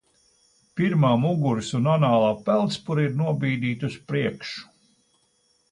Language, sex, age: Latvian, male, 70-79